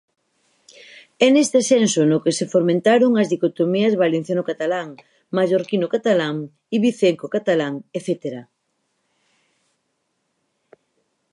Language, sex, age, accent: Galician, female, 30-39, Normativo (estándar)